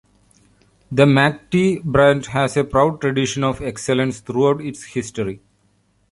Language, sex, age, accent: English, male, 40-49, India and South Asia (India, Pakistan, Sri Lanka)